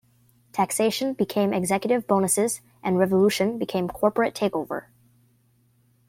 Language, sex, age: English, female, under 19